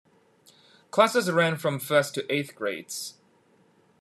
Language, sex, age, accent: English, male, 30-39, Hong Kong English